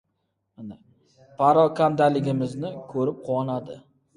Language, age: Uzbek, 30-39